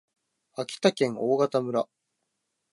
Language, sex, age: Japanese, male, 19-29